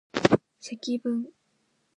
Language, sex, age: Japanese, female, 19-29